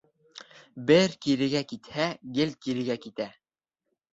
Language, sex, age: Bashkir, male, under 19